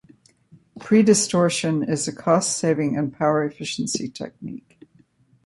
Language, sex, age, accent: English, female, 70-79, United States English